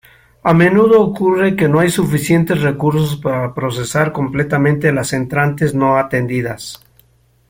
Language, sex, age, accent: Spanish, male, 70-79, México